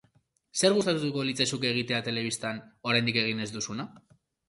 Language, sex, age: Basque, male, 19-29